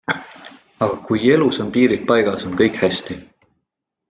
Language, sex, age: Estonian, male, 19-29